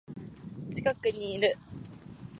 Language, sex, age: Japanese, female, 19-29